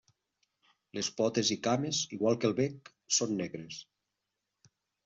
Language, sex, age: Catalan, male, 40-49